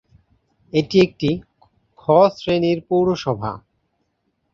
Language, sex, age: Bengali, male, 30-39